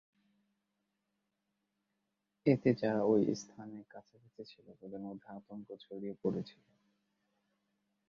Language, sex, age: Bengali, male, 19-29